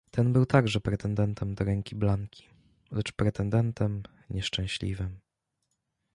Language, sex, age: Polish, male, 19-29